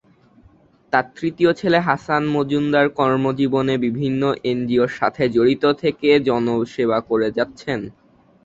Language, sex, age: Bengali, female, 30-39